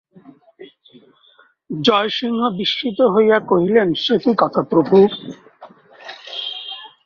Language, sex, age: Bengali, male, 30-39